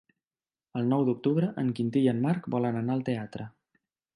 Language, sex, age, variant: Catalan, male, 30-39, Central